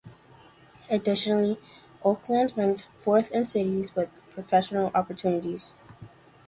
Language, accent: English, United States English